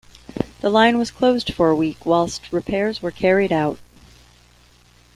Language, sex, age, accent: English, female, 50-59, United States English